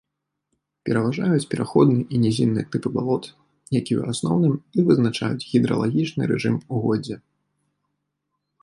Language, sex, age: Belarusian, male, 19-29